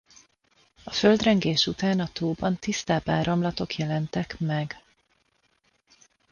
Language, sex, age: Hungarian, female, 30-39